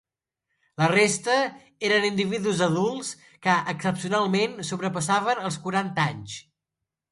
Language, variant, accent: Catalan, Central, central